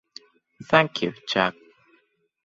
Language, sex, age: English, male, under 19